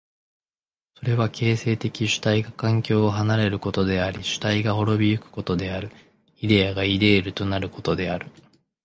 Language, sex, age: Japanese, male, 19-29